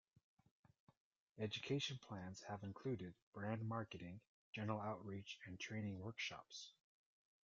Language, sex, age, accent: English, male, 30-39, United States English